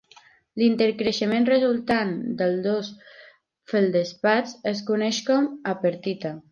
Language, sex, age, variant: Catalan, female, under 19, Septentrional